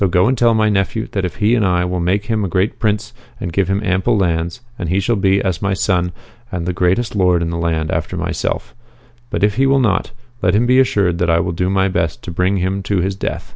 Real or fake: real